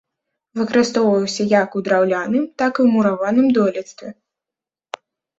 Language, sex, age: Belarusian, female, under 19